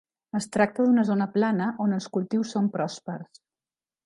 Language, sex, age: Catalan, female, 50-59